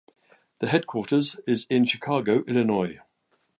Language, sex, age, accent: English, male, 60-69, England English